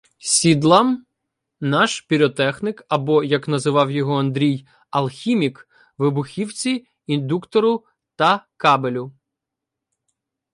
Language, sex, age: Ukrainian, male, 19-29